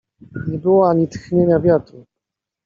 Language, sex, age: Polish, male, 30-39